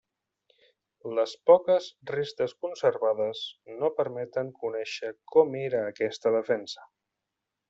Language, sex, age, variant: Catalan, male, 40-49, Central